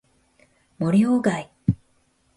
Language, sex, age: Japanese, female, 30-39